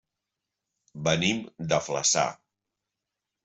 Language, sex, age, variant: Catalan, male, 50-59, Central